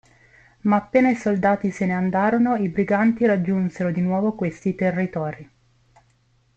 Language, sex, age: Italian, female, 19-29